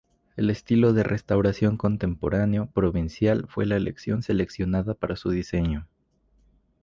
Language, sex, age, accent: Spanish, male, under 19, México